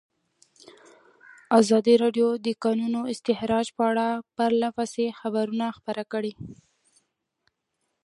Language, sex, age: Pashto, female, 19-29